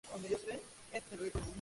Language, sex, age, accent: Spanish, male, 19-29, México